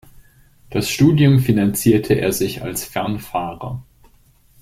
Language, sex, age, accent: German, male, 40-49, Deutschland Deutsch